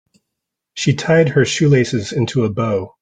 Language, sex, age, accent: English, male, 30-39, United States English